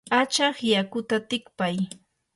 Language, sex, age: Yanahuanca Pasco Quechua, female, 30-39